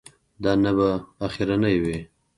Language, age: Pashto, 30-39